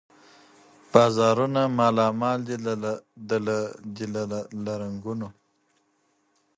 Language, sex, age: Pashto, male, 30-39